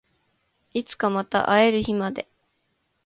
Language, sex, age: Japanese, female, 19-29